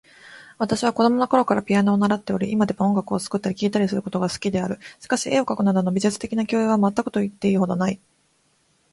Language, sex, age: Japanese, female, 19-29